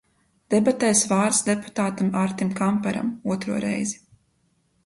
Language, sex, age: Latvian, female, 19-29